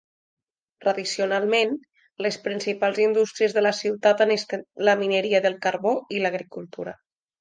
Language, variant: Catalan, Nord-Occidental